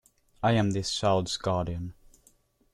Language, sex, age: English, male, under 19